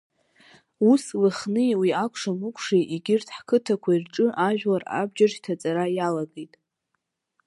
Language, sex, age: Abkhazian, female, under 19